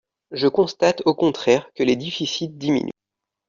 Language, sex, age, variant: French, male, 30-39, Français de métropole